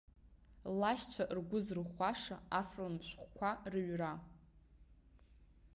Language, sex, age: Abkhazian, female, 19-29